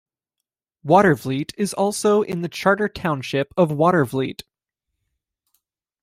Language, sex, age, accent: English, male, 19-29, United States English